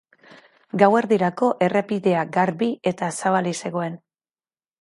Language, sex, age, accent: Basque, female, 50-59, Mendebalekoa (Araba, Bizkaia, Gipuzkoako mendebaleko herri batzuk)